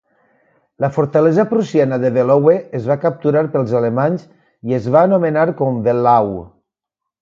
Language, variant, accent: Catalan, Valencià meridional, valencià